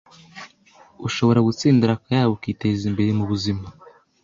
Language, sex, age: Kinyarwanda, male, 30-39